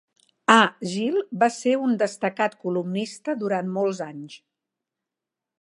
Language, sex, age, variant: Catalan, female, 50-59, Central